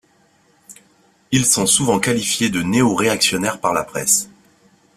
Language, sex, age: French, male, 30-39